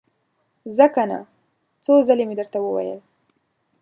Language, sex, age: Pashto, female, 19-29